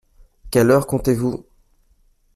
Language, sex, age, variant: French, male, 19-29, Français de métropole